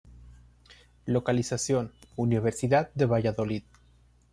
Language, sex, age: Spanish, male, 19-29